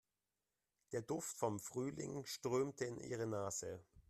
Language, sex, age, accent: German, male, 19-29, Deutschland Deutsch